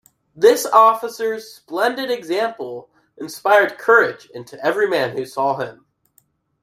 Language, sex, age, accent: English, male, under 19, United States English